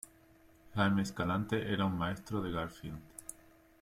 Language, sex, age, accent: Spanish, male, 30-39, España: Sur peninsular (Andalucia, Extremadura, Murcia)